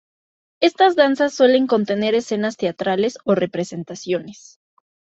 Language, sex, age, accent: Spanish, female, 19-29, México